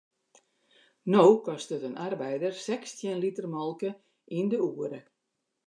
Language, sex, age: Western Frisian, female, 60-69